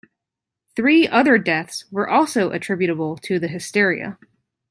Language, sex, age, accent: English, female, 19-29, United States English